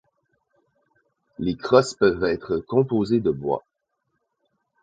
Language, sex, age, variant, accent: French, male, 30-39, Français d'Amérique du Nord, Français du Canada